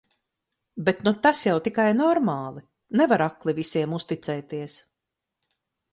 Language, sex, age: Latvian, female, 50-59